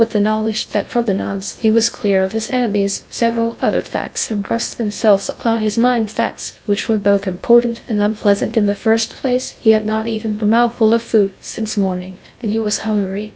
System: TTS, GlowTTS